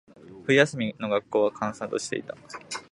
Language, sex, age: Japanese, male, 19-29